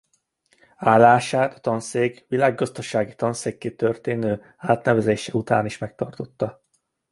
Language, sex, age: Hungarian, male, 19-29